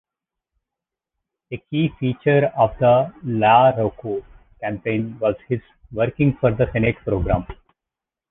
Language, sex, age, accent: English, male, 30-39, United States English